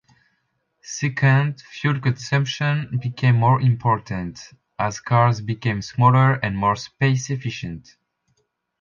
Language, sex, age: English, male, 30-39